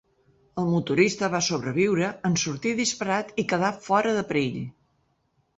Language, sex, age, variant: Catalan, female, 60-69, Central